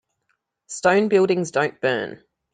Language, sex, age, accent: English, female, 30-39, Australian English